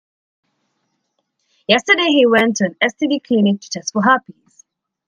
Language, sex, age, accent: English, female, under 19, United States English